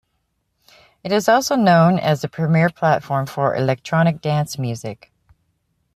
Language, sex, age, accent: English, female, 50-59, United States English